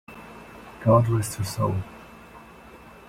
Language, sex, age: English, male, 30-39